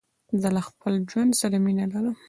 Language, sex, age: Pashto, female, 19-29